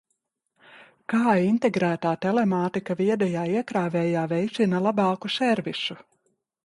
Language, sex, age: Latvian, female, 30-39